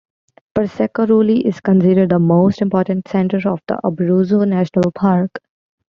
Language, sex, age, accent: English, female, 19-29, United States English